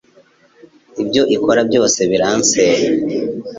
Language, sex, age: Kinyarwanda, male, 30-39